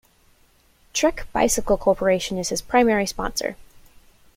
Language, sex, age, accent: English, female, 19-29, United States English